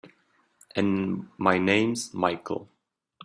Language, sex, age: English, male, 19-29